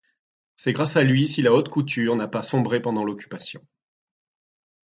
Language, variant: French, Français de métropole